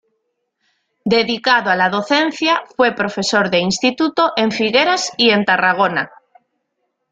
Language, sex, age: Spanish, female, 30-39